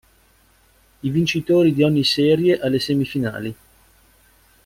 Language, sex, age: Italian, male, 40-49